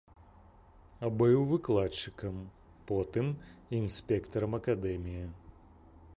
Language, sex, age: Belarusian, male, 40-49